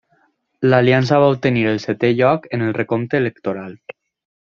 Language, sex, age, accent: Catalan, male, 19-29, valencià